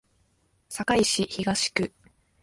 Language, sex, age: Japanese, female, 19-29